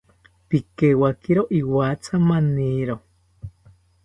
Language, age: South Ucayali Ashéninka, 30-39